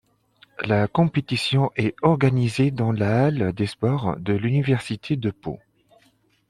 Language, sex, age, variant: French, male, 30-39, Français de métropole